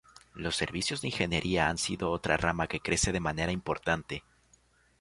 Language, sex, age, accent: Spanish, male, under 19, Andino-Pacífico: Colombia, Perú, Ecuador, oeste de Bolivia y Venezuela andina